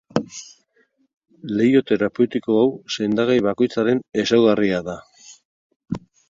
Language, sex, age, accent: Basque, male, 60-69, Mendebalekoa (Araba, Bizkaia, Gipuzkoako mendebaleko herri batzuk)